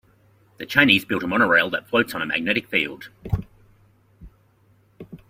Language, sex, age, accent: English, male, 40-49, Australian English